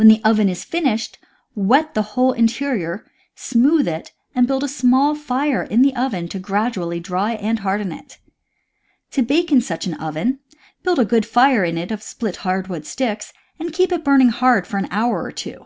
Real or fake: real